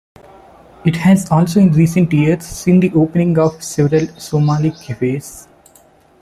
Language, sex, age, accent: English, male, 19-29, India and South Asia (India, Pakistan, Sri Lanka)